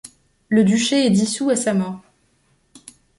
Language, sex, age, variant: French, female, 19-29, Français de métropole